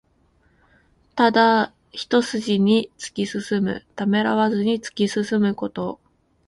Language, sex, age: Japanese, female, 19-29